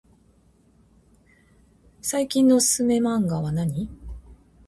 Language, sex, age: Japanese, female, 40-49